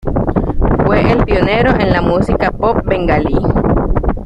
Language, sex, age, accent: Spanish, female, 19-29, Caribe: Cuba, Venezuela, Puerto Rico, República Dominicana, Panamá, Colombia caribeña, México caribeño, Costa del golfo de México